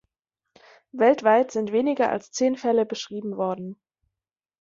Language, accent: German, Deutschland Deutsch